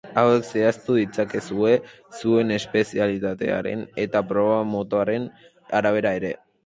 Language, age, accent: Basque, under 19, Erdialdekoa edo Nafarra (Gipuzkoa, Nafarroa)